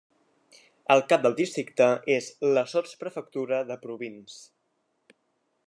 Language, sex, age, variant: Catalan, male, under 19, Central